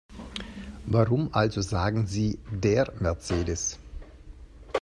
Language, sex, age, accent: German, male, 40-49, Österreichisches Deutsch